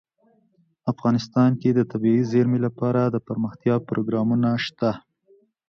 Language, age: Pashto, 19-29